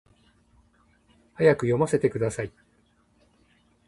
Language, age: Japanese, 50-59